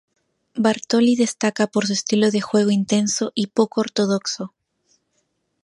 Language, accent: Spanish, Andino-Pacífico: Colombia, Perú, Ecuador, oeste de Bolivia y Venezuela andina